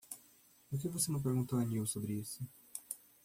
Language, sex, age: Portuguese, male, 19-29